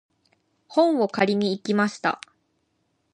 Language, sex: Japanese, female